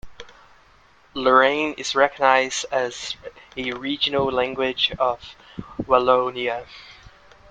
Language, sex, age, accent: English, male, 19-29, United States English